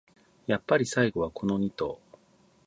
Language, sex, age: Japanese, male, 40-49